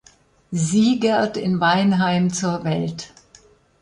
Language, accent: German, Deutschland Deutsch